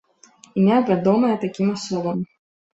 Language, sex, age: Belarusian, female, 19-29